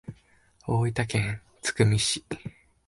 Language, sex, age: Japanese, male, under 19